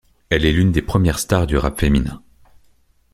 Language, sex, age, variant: French, male, 30-39, Français de métropole